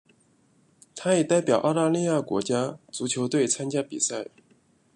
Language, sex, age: Chinese, male, 30-39